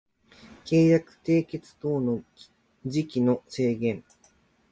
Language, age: Japanese, 30-39